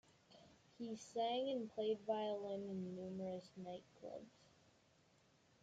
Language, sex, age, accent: English, male, under 19, United States English